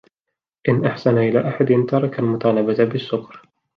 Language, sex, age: Arabic, male, 19-29